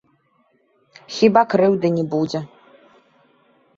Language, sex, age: Belarusian, female, 19-29